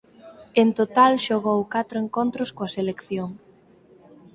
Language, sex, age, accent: Galician, female, 19-29, Normativo (estándar)